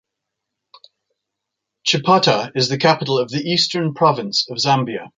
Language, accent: English, England English